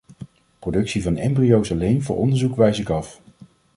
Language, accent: Dutch, Nederlands Nederlands